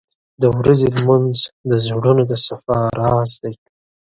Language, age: Pashto, 19-29